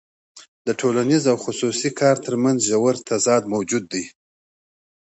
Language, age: Pashto, 40-49